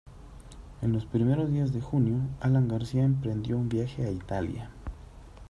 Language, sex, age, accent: Spanish, male, 30-39, México